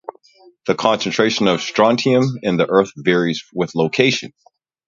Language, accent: English, Canadian English